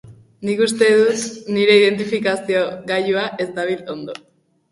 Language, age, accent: Basque, under 19, Mendebalekoa (Araba, Bizkaia, Gipuzkoako mendebaleko herri batzuk)